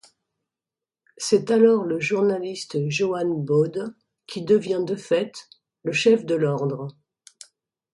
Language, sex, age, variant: French, female, 50-59, Français de métropole